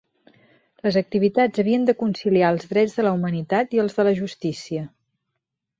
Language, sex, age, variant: Catalan, female, 40-49, Central